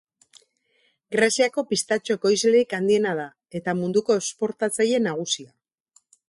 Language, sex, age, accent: Basque, female, 40-49, Mendebalekoa (Araba, Bizkaia, Gipuzkoako mendebaleko herri batzuk)